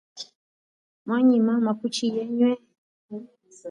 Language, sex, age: Chokwe, female, 40-49